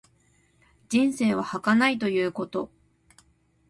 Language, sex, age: Japanese, female, 30-39